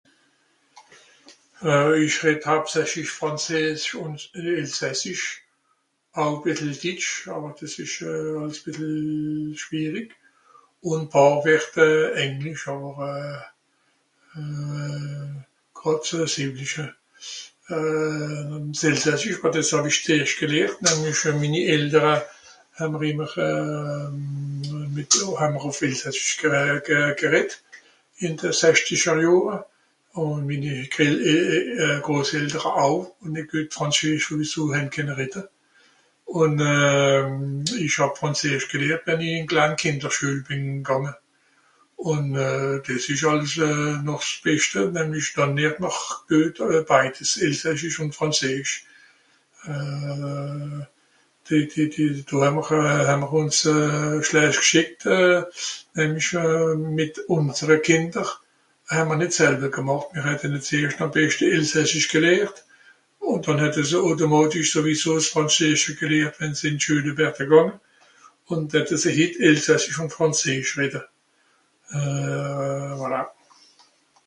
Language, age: Swiss German, 60-69